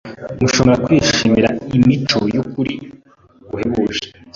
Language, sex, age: Kinyarwanda, male, 19-29